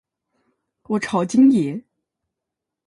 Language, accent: Chinese, 出生地：江苏省